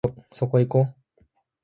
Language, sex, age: Japanese, male, 19-29